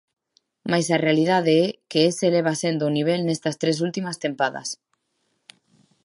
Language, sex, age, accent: Galician, female, 19-29, Normativo (estándar)